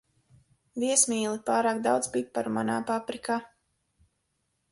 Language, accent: Latvian, Vidus dialekts